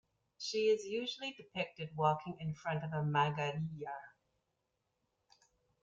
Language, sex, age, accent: English, female, 50-59, Canadian English